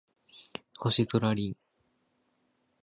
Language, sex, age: Japanese, male, 19-29